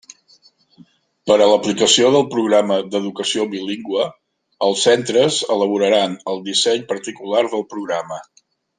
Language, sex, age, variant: Catalan, male, 50-59, Central